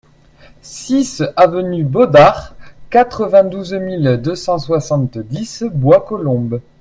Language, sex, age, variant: French, male, 19-29, Français de métropole